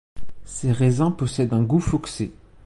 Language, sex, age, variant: French, male, 19-29, Français de métropole